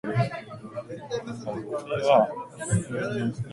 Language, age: Japanese, 19-29